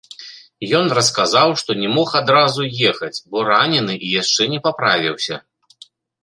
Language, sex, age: Belarusian, male, 40-49